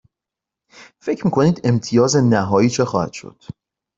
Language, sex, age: Persian, male, 30-39